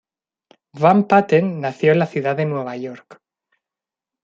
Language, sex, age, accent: Spanish, male, 40-49, España: Centro-Sur peninsular (Madrid, Toledo, Castilla-La Mancha)